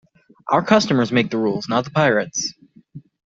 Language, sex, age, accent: English, male, 19-29, United States English